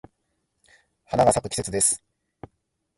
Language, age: Japanese, 30-39